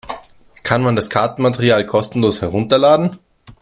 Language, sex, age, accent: German, male, 30-39, Deutschland Deutsch